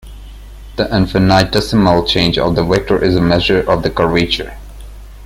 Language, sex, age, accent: English, male, under 19, India and South Asia (India, Pakistan, Sri Lanka)